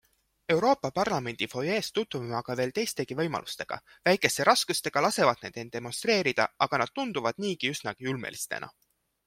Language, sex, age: Estonian, male, 19-29